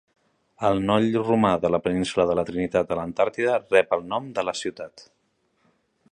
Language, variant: Catalan, Central